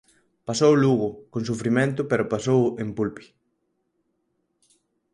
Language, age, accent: Galician, 19-29, Oriental (común en zona oriental)